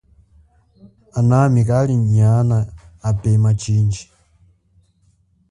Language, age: Chokwe, 19-29